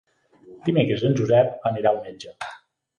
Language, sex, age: Catalan, male, 30-39